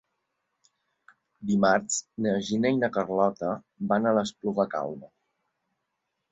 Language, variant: Catalan, Balear